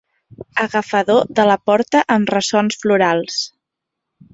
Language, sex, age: Catalan, female, 30-39